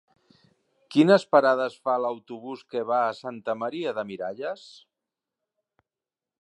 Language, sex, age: Catalan, male, 50-59